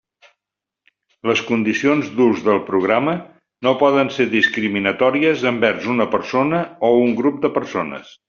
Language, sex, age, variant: Catalan, male, 70-79, Central